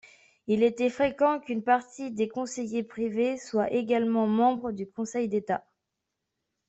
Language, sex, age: French, female, 19-29